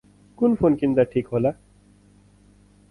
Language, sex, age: Nepali, male, 30-39